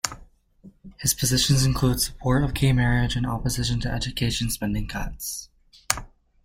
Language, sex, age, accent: English, male, 19-29, United States English